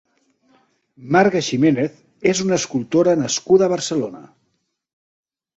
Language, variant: Catalan, Central